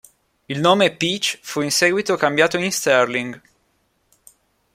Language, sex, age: Italian, male, 19-29